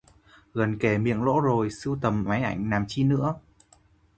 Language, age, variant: Vietnamese, 19-29, Hà Nội